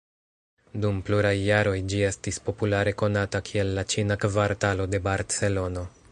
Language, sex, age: Esperanto, male, 30-39